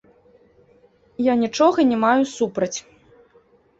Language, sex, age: Belarusian, female, 30-39